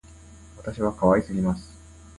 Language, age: Japanese, 30-39